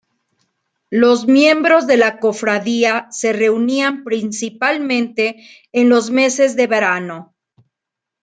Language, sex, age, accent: Spanish, female, 40-49, México